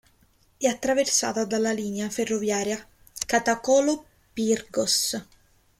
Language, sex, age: Italian, female, 19-29